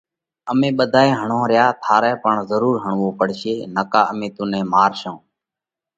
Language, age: Parkari Koli, 30-39